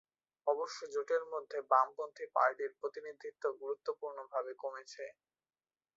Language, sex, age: Bengali, male, 19-29